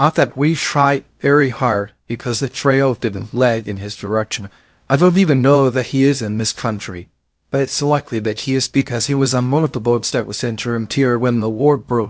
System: TTS, VITS